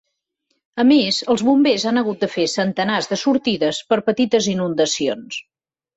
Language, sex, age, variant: Catalan, female, 40-49, Central